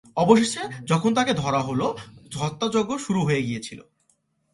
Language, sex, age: Bengali, male, 19-29